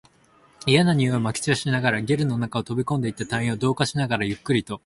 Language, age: Japanese, 19-29